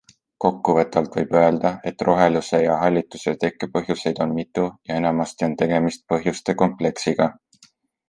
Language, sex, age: Estonian, male, 19-29